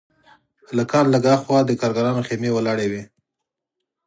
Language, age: Pashto, 30-39